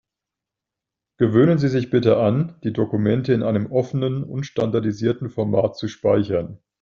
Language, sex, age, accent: German, male, 50-59, Deutschland Deutsch